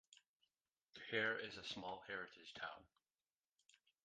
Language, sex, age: English, male, 60-69